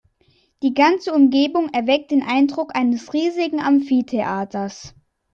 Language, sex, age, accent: German, male, under 19, Deutschland Deutsch